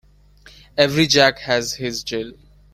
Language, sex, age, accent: English, male, 19-29, India and South Asia (India, Pakistan, Sri Lanka)